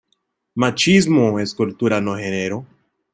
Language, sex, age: Spanish, male, under 19